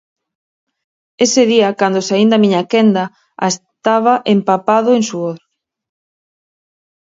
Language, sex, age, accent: Galician, female, 30-39, Normativo (estándar)